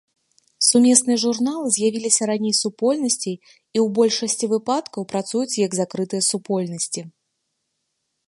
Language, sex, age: Belarusian, female, 30-39